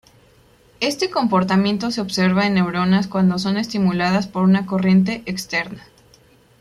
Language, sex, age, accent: Spanish, female, 19-29, México